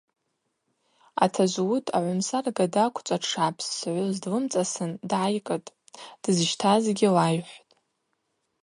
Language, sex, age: Abaza, female, 19-29